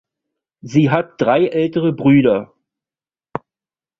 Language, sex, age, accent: German, male, 50-59, Deutschland Deutsch